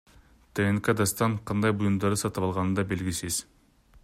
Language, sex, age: Kyrgyz, male, 19-29